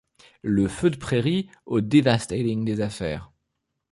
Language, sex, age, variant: French, male, 19-29, Français de métropole